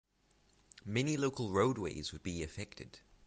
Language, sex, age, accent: English, male, 19-29, England English; New Zealand English